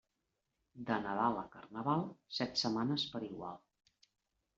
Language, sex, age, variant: Catalan, female, 40-49, Central